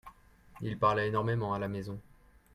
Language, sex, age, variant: French, male, 30-39, Français de métropole